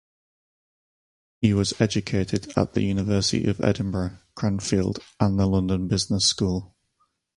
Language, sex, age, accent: English, male, 30-39, England English